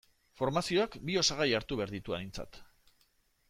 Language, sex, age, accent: Basque, male, 50-59, Mendebalekoa (Araba, Bizkaia, Gipuzkoako mendebaleko herri batzuk)